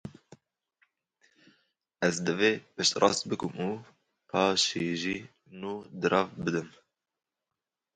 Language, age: Kurdish, 19-29